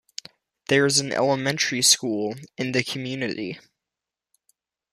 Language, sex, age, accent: English, male, under 19, United States English